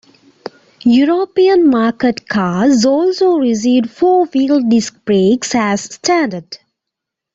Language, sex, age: English, female, 19-29